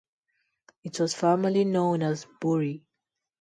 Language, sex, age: English, female, 19-29